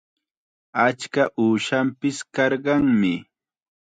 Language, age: Chiquián Ancash Quechua, 19-29